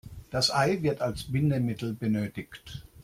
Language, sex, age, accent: German, male, 60-69, Deutschland Deutsch